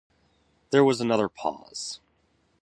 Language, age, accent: English, under 19, United States English